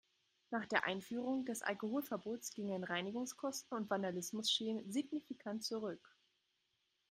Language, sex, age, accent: German, female, 19-29, Deutschland Deutsch